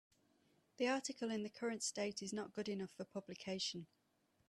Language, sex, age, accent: English, female, 30-39, England English